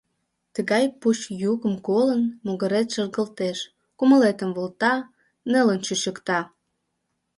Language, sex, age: Mari, female, under 19